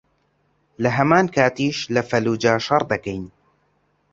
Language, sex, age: Central Kurdish, male, 19-29